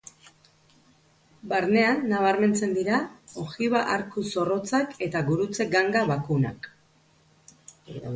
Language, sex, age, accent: Basque, female, 40-49, Mendebalekoa (Araba, Bizkaia, Gipuzkoako mendebaleko herri batzuk)